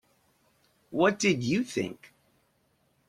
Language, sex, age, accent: English, male, 30-39, United States English